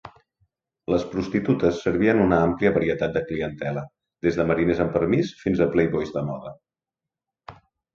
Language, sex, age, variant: Catalan, male, 40-49, Central